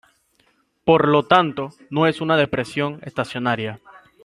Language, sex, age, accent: Spanish, male, under 19, América central